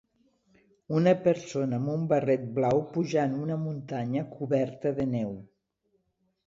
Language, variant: Catalan, Nord-Occidental